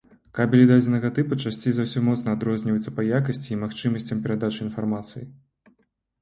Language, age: Belarusian, 19-29